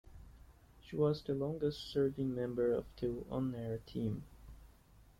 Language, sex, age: English, male, 19-29